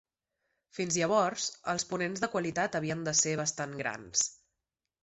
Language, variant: Catalan, Central